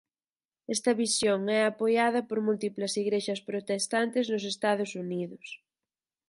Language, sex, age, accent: Galician, female, 19-29, Central (sen gheada)